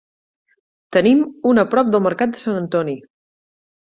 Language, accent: Catalan, Empordanès